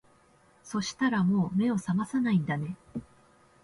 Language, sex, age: Japanese, female, 19-29